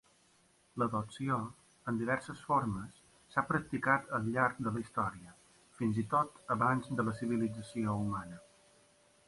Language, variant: Catalan, Balear